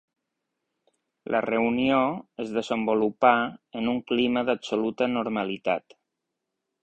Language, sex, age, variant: Catalan, male, 50-59, Balear